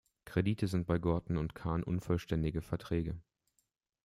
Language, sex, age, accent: German, male, 19-29, Deutschland Deutsch